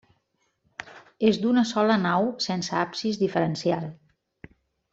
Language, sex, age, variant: Catalan, female, 50-59, Central